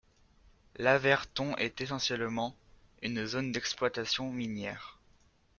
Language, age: French, under 19